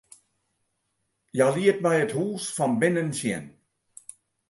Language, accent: Western Frisian, Klaaifrysk